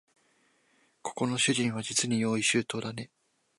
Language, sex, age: Japanese, male, under 19